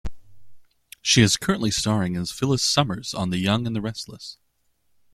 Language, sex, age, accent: English, male, 30-39, United States English